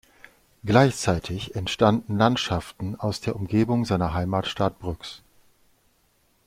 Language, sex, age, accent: German, male, 40-49, Deutschland Deutsch